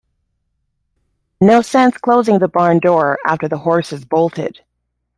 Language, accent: English, Canadian English